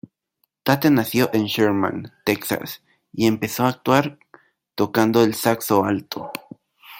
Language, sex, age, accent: Spanish, male, 19-29, América central